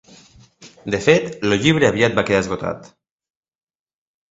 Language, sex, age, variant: Catalan, male, 19-29, Nord-Occidental